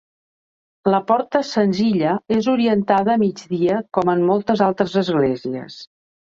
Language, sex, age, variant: Catalan, female, 60-69, Central